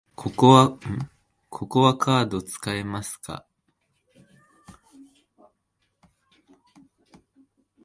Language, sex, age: Japanese, male, under 19